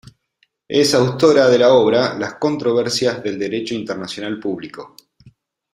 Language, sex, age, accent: Spanish, male, 40-49, Rioplatense: Argentina, Uruguay, este de Bolivia, Paraguay